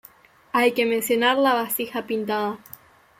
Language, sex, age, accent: Spanish, female, 19-29, Rioplatense: Argentina, Uruguay, este de Bolivia, Paraguay